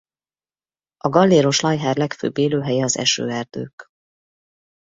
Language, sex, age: Hungarian, female, 30-39